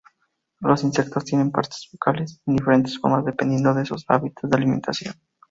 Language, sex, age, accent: Spanish, male, 19-29, México